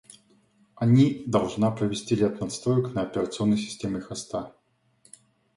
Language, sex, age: Russian, male, 40-49